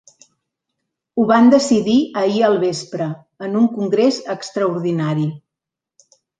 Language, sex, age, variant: Catalan, female, 50-59, Central